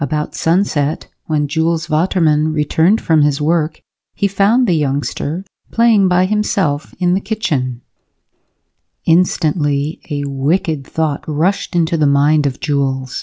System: none